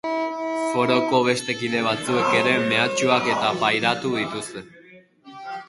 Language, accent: Basque, Erdialdekoa edo Nafarra (Gipuzkoa, Nafarroa)